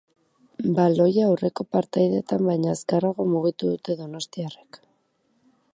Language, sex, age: Basque, female, 19-29